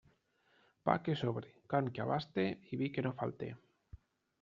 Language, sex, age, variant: Catalan, male, 30-39, Central